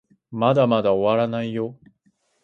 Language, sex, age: Japanese, male, under 19